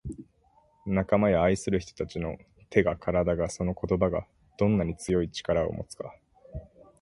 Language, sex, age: Japanese, male, 19-29